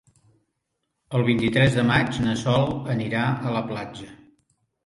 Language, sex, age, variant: Catalan, male, 60-69, Central